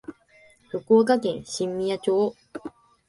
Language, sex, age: Japanese, female, 19-29